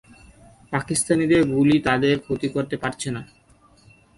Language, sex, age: Bengali, male, 19-29